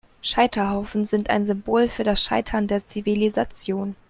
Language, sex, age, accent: German, female, under 19, Deutschland Deutsch